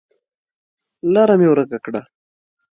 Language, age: Pashto, under 19